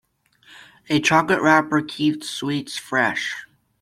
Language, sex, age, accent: English, male, 19-29, United States English